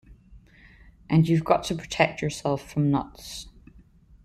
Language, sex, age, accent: English, female, 30-39, England English